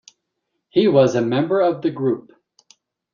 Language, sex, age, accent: English, male, 50-59, United States English